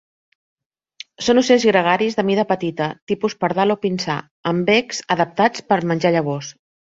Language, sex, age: Catalan, female, 50-59